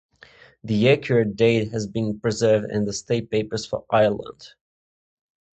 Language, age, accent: English, 19-29, Czech